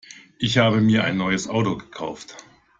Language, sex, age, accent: German, male, 50-59, Deutschland Deutsch